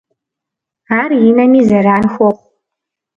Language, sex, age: Kabardian, female, 19-29